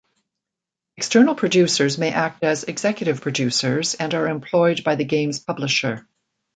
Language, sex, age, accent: English, female, 60-69, Canadian English